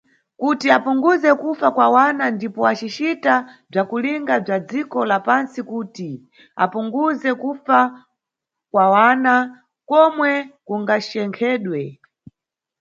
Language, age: Nyungwe, 30-39